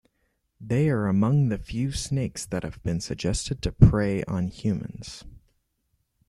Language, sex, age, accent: English, male, under 19, Canadian English